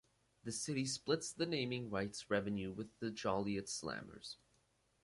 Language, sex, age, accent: English, male, under 19, United States English